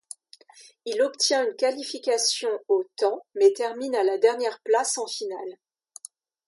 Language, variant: French, Français de métropole